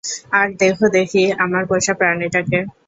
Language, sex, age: Bengali, female, 19-29